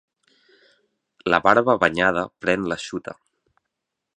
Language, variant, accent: Catalan, Central, Empordanès; Oriental